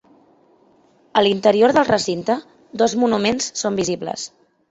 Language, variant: Catalan, Central